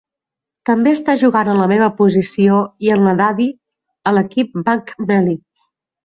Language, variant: Catalan, Central